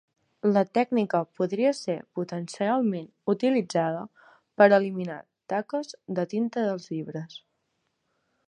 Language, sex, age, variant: Catalan, female, under 19, Central